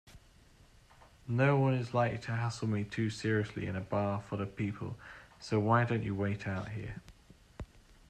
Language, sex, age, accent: English, male, 30-39, England English